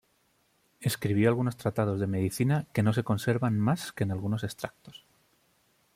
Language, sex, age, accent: Spanish, male, 30-39, España: Centro-Sur peninsular (Madrid, Toledo, Castilla-La Mancha)